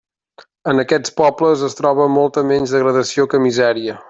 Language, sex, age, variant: Catalan, male, 30-39, Central